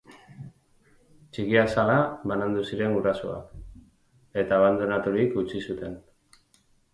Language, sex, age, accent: Basque, male, 40-49, Mendebalekoa (Araba, Bizkaia, Gipuzkoako mendebaleko herri batzuk)